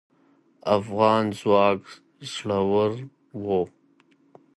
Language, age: Pashto, 30-39